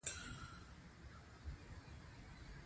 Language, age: Pashto, 19-29